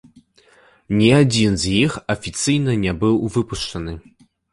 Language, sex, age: Belarusian, male, 19-29